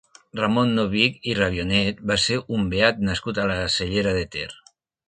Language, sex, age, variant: Catalan, male, 60-69, Nord-Occidental